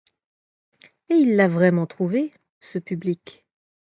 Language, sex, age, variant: French, female, 30-39, Français de métropole